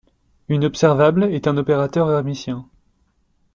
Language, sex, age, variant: French, male, 19-29, Français de métropole